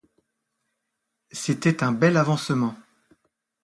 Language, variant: French, Français de métropole